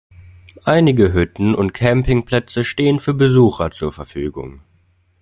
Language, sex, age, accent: German, male, 19-29, Deutschland Deutsch